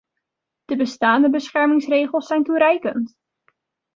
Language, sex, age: Dutch, female, 19-29